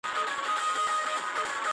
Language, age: Georgian, 90+